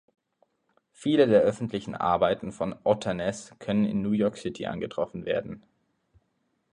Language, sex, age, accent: German, male, 19-29, Deutschland Deutsch